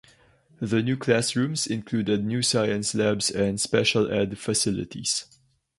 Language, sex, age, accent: English, male, 19-29, Filipino